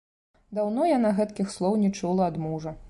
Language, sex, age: Belarusian, female, 30-39